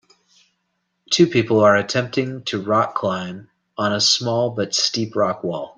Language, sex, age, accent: English, male, 40-49, United States English